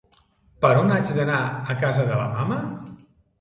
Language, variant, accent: Catalan, Central, central